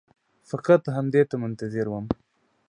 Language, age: Pashto, 19-29